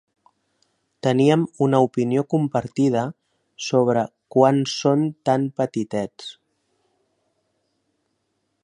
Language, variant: Catalan, Central